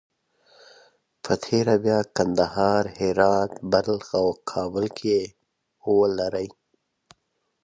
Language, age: Pashto, 19-29